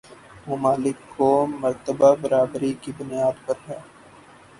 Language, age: Urdu, 19-29